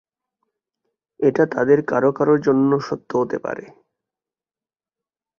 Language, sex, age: Bengali, male, 30-39